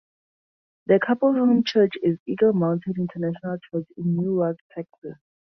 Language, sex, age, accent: English, female, under 19, Southern African (South Africa, Zimbabwe, Namibia)